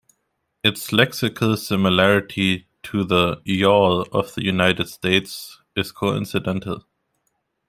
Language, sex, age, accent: English, male, 19-29, United States English